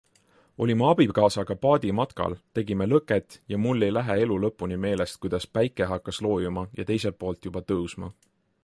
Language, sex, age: Estonian, male, 19-29